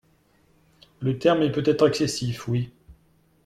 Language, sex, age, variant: French, male, 40-49, Français de métropole